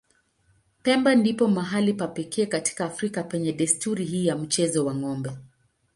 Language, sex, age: Swahili, female, 30-39